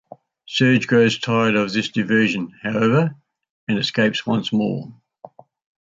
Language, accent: English, Australian English